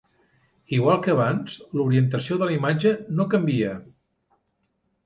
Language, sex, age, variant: Catalan, male, 50-59, Central